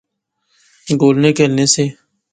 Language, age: Pahari-Potwari, 19-29